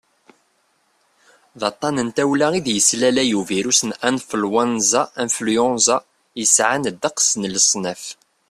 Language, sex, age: Kabyle, male, 30-39